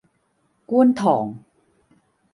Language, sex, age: Cantonese, female, 60-69